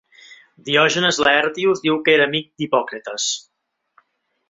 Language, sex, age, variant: Catalan, male, 30-39, Central